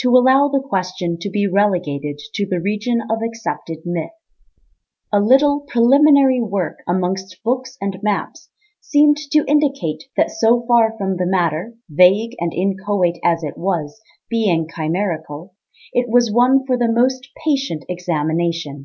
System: none